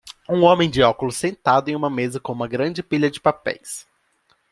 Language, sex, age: Portuguese, male, 19-29